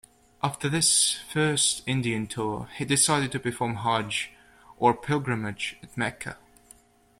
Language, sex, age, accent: English, male, 19-29, Scottish English